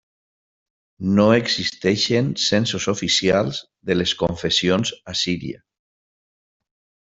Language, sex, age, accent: Catalan, male, 60-69, valencià